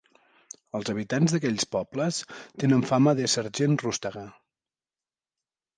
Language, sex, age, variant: Catalan, male, 40-49, Central